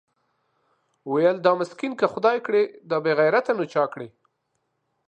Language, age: Pashto, 40-49